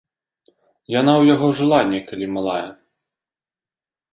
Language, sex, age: Belarusian, male, 19-29